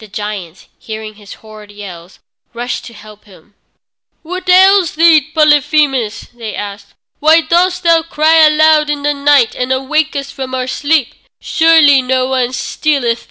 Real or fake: real